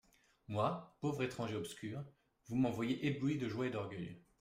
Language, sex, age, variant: French, male, 30-39, Français de métropole